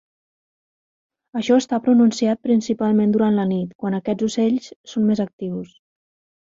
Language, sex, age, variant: Catalan, female, 40-49, Central